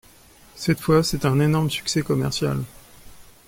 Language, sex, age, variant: French, male, 40-49, Français de métropole